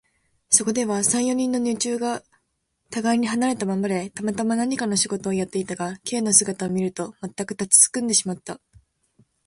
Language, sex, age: Japanese, female, under 19